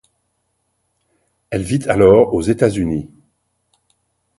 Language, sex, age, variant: French, male, 60-69, Français de métropole